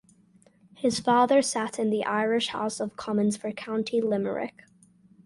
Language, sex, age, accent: English, male, under 19, Southern African (South Africa, Zimbabwe, Namibia)